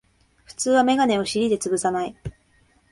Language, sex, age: Japanese, female, 19-29